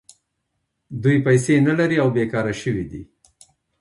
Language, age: Pashto, 50-59